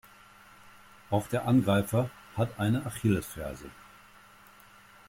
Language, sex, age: German, male, 60-69